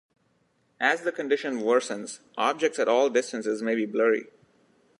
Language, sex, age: English, male, 19-29